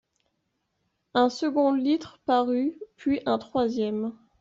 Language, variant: French, Français de métropole